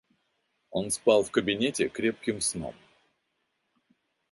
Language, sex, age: Russian, male, 30-39